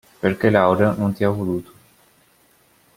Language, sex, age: Italian, male, 19-29